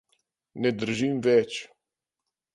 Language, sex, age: Slovenian, male, 60-69